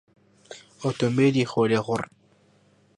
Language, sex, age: Central Kurdish, male, under 19